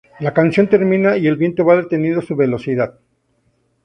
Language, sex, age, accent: Spanish, male, 50-59, México